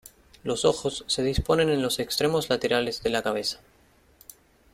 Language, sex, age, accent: Spanish, male, 19-29, Rioplatense: Argentina, Uruguay, este de Bolivia, Paraguay